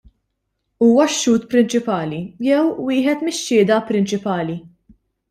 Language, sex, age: Maltese, female, 19-29